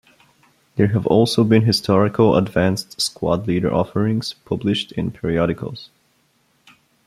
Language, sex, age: English, male, 19-29